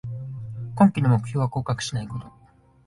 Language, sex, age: Japanese, male, 19-29